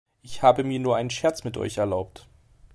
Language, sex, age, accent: German, male, 19-29, Deutschland Deutsch